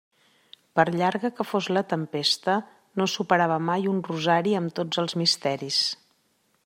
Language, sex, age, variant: Catalan, female, 40-49, Central